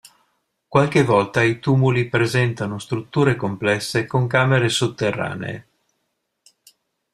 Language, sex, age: Italian, male, 60-69